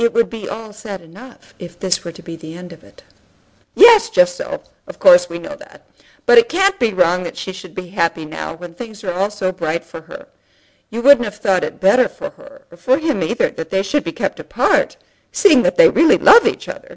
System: none